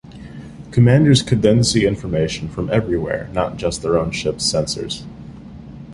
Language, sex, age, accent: English, male, 19-29, United States English